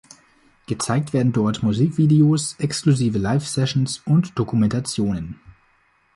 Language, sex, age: German, male, 19-29